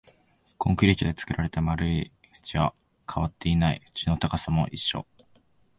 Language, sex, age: Japanese, male, 19-29